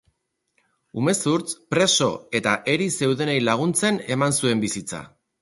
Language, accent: Basque, Erdialdekoa edo Nafarra (Gipuzkoa, Nafarroa)